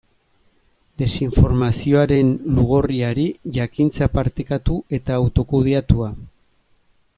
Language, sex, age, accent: Basque, male, 50-59, Erdialdekoa edo Nafarra (Gipuzkoa, Nafarroa)